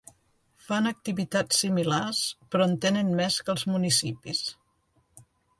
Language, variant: Catalan, Central